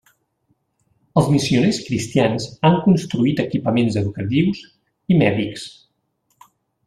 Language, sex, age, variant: Catalan, male, 50-59, Central